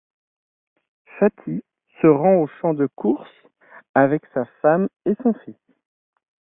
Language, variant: French, Français de métropole